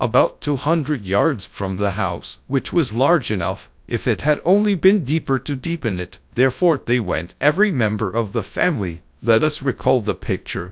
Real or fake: fake